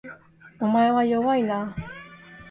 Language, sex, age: Japanese, female, 30-39